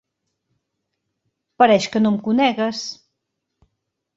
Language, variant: Catalan, Central